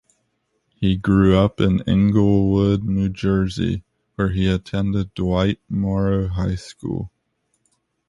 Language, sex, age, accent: English, male, 19-29, United States English